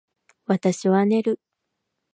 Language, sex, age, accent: Japanese, female, 19-29, 関西